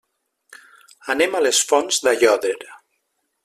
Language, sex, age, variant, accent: Catalan, male, 40-49, Valencià meridional, valencià